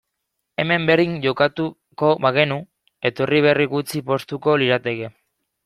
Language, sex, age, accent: Basque, male, 19-29, Mendebalekoa (Araba, Bizkaia, Gipuzkoako mendebaleko herri batzuk)